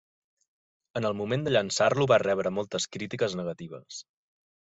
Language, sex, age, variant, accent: Catalan, male, 30-39, Central, central